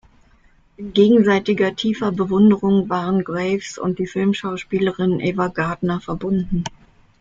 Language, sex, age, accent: German, female, 50-59, Deutschland Deutsch